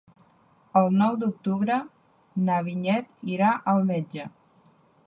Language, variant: Catalan, Central